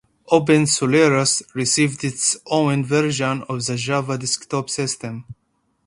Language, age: English, 30-39